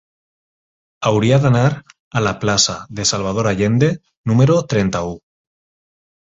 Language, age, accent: Catalan, 19-29, valencià